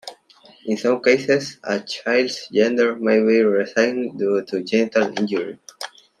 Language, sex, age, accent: English, male, under 19, United States English